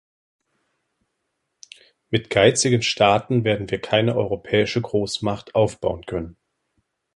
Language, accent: German, Deutschland Deutsch